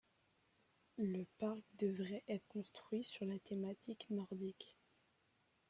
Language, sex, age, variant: French, female, under 19, Français de métropole